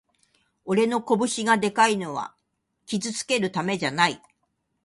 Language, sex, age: Japanese, female, 60-69